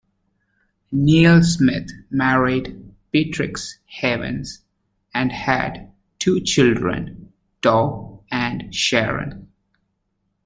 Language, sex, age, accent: English, male, 30-39, United States English